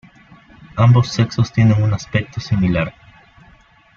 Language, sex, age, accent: Spanish, male, 19-29, Andino-Pacífico: Colombia, Perú, Ecuador, oeste de Bolivia y Venezuela andina